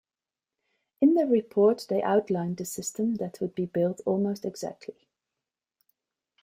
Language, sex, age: English, female, 40-49